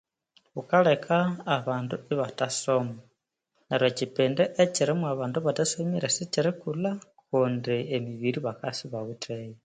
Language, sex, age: Konzo, female, 30-39